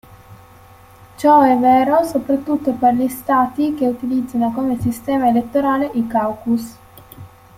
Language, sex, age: Italian, female, 19-29